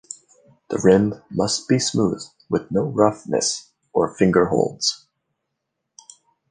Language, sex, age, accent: English, male, 30-39, United States English